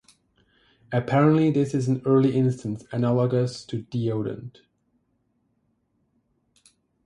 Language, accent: English, German English